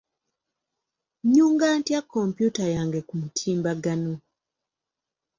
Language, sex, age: Ganda, female, 50-59